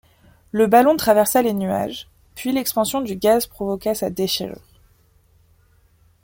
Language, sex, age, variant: French, female, 19-29, Français de métropole